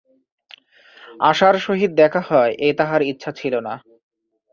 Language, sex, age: Bengali, male, 19-29